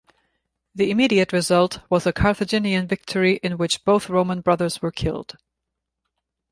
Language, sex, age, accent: English, female, 30-39, United States English